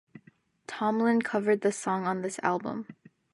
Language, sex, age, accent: English, female, under 19, United States English